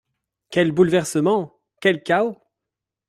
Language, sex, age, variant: French, male, 30-39, Français de métropole